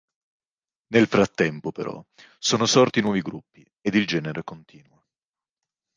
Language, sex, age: Italian, male, 19-29